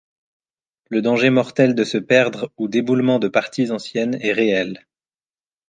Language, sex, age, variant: French, male, 19-29, Français de métropole